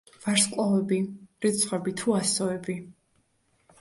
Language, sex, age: Georgian, female, under 19